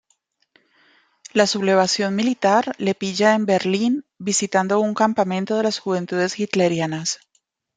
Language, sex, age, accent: Spanish, female, 40-49, Andino-Pacífico: Colombia, Perú, Ecuador, oeste de Bolivia y Venezuela andina